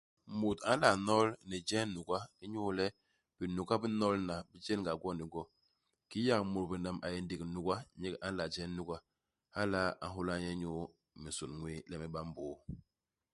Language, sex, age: Basaa, male, 50-59